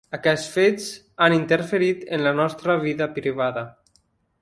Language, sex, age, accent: Catalan, male, 19-29, valencià